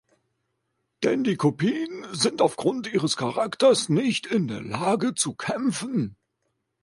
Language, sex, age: German, male, 40-49